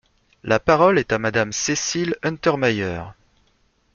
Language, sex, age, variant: French, male, 40-49, Français de métropole